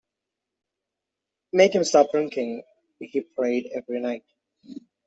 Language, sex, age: English, male, under 19